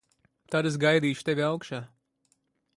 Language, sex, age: Latvian, male, 30-39